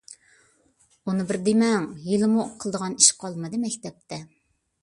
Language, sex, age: Uyghur, female, under 19